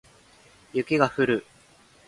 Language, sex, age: Japanese, male, 19-29